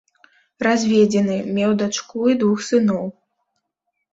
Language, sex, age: Belarusian, female, under 19